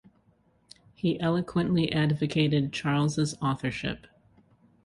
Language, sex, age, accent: English, female, 30-39, United States English